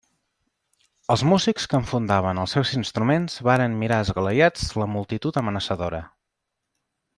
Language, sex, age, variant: Catalan, male, 30-39, Central